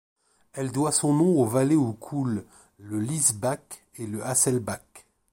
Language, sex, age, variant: French, male, 50-59, Français de métropole